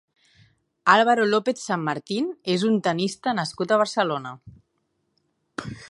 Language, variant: Catalan, Central